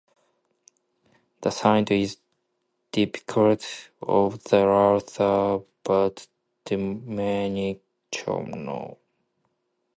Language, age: English, 19-29